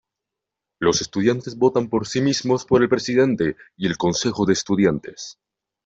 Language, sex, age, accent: Spanish, male, under 19, Andino-Pacífico: Colombia, Perú, Ecuador, oeste de Bolivia y Venezuela andina